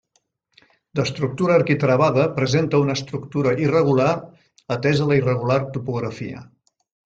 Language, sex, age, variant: Catalan, male, 70-79, Central